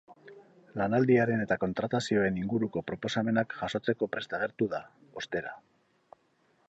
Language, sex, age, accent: Basque, male, 50-59, Mendebalekoa (Araba, Bizkaia, Gipuzkoako mendebaleko herri batzuk)